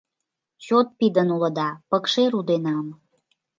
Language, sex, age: Mari, female, 19-29